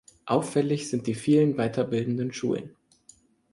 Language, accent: German, Deutschland Deutsch